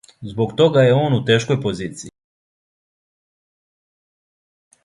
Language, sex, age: Serbian, male, 19-29